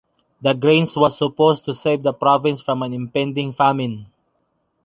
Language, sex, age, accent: English, male, 19-29, Filipino